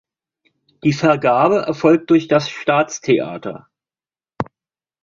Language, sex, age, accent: German, male, 50-59, Deutschland Deutsch